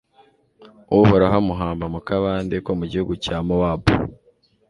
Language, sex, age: Kinyarwanda, male, 19-29